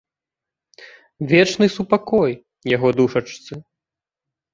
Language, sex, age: Belarusian, male, 30-39